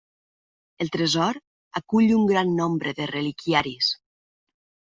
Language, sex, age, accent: Catalan, female, 40-49, valencià